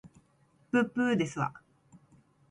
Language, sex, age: Japanese, female, 19-29